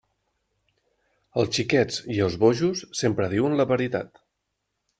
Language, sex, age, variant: Catalan, male, 30-39, Nord-Occidental